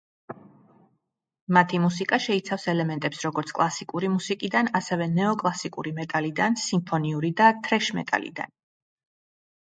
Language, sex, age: Georgian, female, 40-49